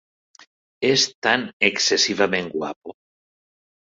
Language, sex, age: Catalan, male, 60-69